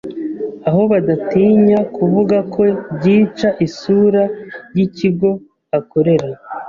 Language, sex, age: Kinyarwanda, male, 30-39